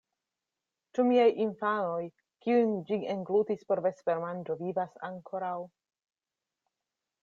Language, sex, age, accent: Esperanto, female, 40-49, Internacia